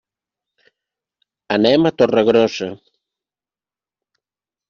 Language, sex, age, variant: Catalan, male, 50-59, Central